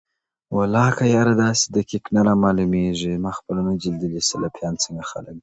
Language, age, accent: Pashto, 19-29, معیاري پښتو